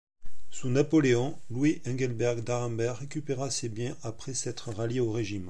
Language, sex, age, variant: French, male, 40-49, Français de métropole